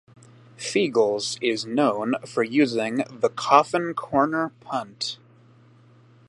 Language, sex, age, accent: English, male, 19-29, Canadian English